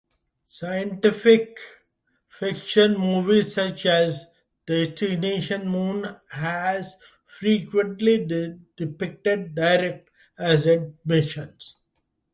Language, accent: English, India and South Asia (India, Pakistan, Sri Lanka)